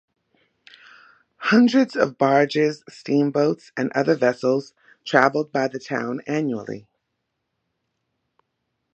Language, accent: English, United States English